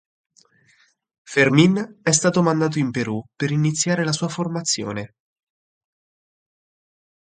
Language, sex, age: Italian, male, 19-29